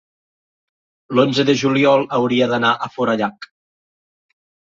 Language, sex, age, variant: Catalan, male, 50-59, Nord-Occidental